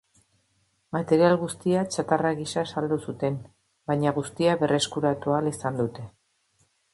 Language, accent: Basque, Erdialdekoa edo Nafarra (Gipuzkoa, Nafarroa)